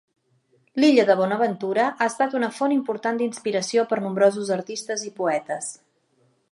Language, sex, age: Catalan, female, 40-49